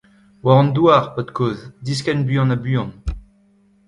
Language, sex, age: Breton, male, 19-29